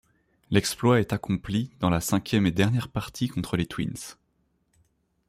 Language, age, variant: French, 30-39, Français de métropole